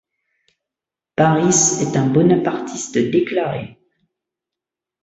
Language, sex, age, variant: French, male, 30-39, Français de métropole